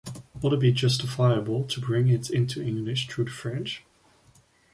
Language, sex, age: English, male, 19-29